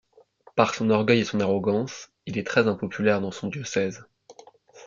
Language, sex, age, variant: French, male, under 19, Français de métropole